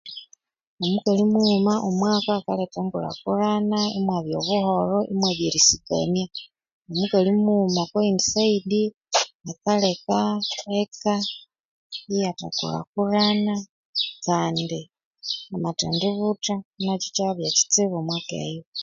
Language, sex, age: Konzo, female, 40-49